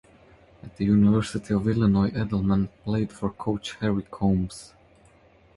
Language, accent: English, United States English